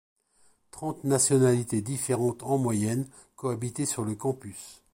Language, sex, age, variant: French, male, 50-59, Français de métropole